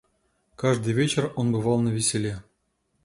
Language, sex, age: Russian, male, 40-49